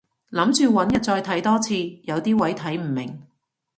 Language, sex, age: Cantonese, female, 40-49